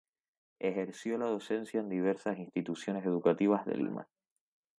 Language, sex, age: Spanish, male, 19-29